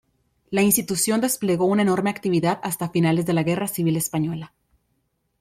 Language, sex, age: Spanish, female, 19-29